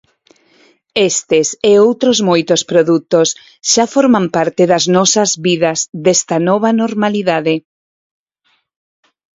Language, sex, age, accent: Galician, female, 50-59, Normativo (estándar)